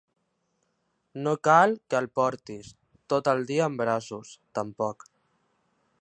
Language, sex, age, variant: Catalan, male, 19-29, Central